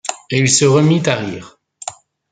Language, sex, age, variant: French, male, 19-29, Français de métropole